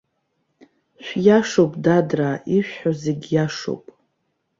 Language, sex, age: Abkhazian, female, 40-49